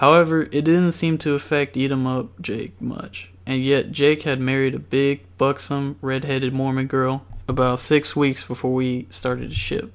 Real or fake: real